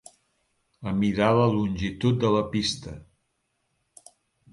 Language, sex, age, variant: Catalan, male, 60-69, Central